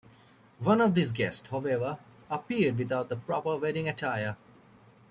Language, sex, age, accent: English, male, 19-29, United States English